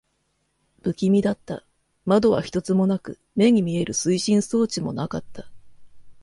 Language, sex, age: Japanese, female, 40-49